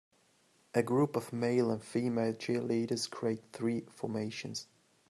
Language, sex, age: English, male, 19-29